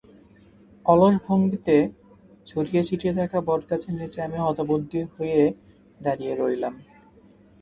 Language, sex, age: Bengali, male, 19-29